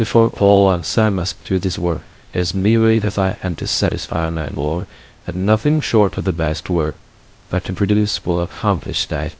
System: TTS, VITS